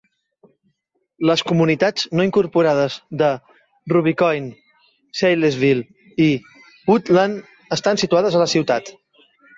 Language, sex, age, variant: Catalan, male, 30-39, Central